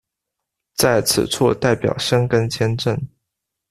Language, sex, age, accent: Chinese, male, under 19, 出生地：广东省